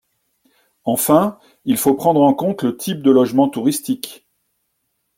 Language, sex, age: French, male, 50-59